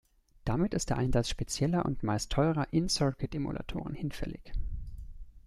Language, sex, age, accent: German, male, 19-29, Deutschland Deutsch